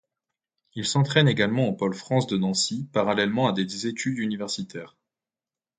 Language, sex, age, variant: French, male, 19-29, Français de métropole